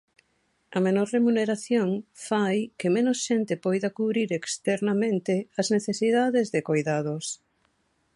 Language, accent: Galician, Normativo (estándar)